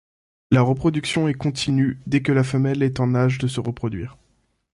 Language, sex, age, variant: French, male, under 19, Français de métropole